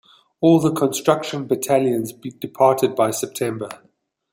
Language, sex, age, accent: English, female, 40-49, Southern African (South Africa, Zimbabwe, Namibia)